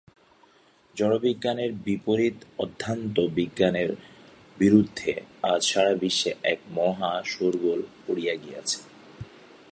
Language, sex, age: Bengali, male, 30-39